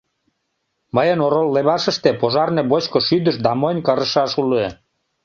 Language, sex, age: Mari, male, 50-59